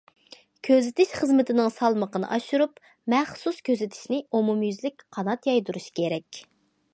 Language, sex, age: Uyghur, female, 19-29